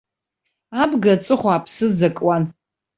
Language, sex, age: Abkhazian, female, 40-49